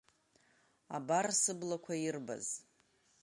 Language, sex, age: Abkhazian, female, 40-49